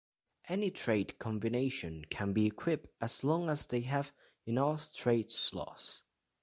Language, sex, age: English, male, under 19